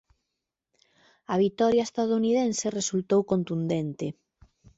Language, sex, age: Galician, female, 30-39